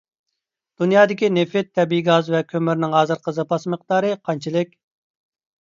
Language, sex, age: Uyghur, male, 30-39